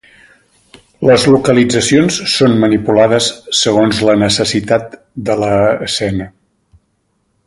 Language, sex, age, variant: Catalan, male, 60-69, Central